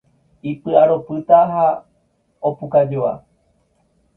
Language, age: Guarani, 19-29